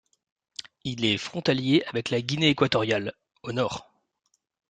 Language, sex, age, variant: French, male, 30-39, Français de métropole